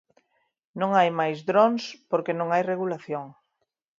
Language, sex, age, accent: Galician, female, 40-49, Normativo (estándar)